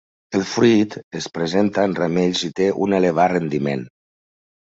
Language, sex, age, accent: Catalan, male, 50-59, valencià